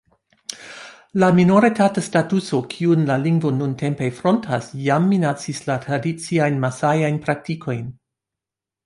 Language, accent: Esperanto, Internacia